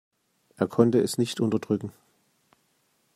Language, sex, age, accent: German, male, 50-59, Deutschland Deutsch